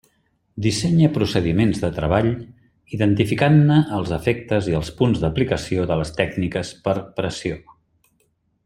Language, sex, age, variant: Catalan, male, 50-59, Central